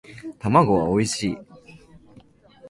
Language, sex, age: Japanese, male, 19-29